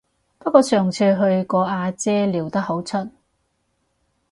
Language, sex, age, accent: Cantonese, female, 30-39, 广州音